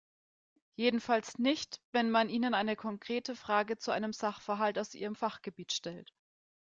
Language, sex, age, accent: German, male, 19-29, Deutschland Deutsch